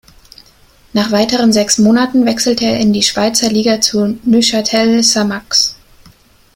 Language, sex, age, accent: German, female, 19-29, Deutschland Deutsch